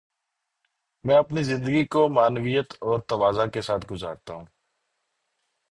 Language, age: Urdu, 30-39